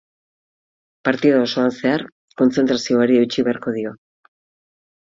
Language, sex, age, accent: Basque, female, 40-49, Mendebalekoa (Araba, Bizkaia, Gipuzkoako mendebaleko herri batzuk)